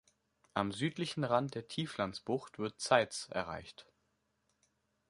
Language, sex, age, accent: German, male, under 19, Deutschland Deutsch